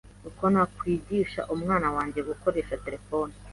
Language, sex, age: Kinyarwanda, female, 19-29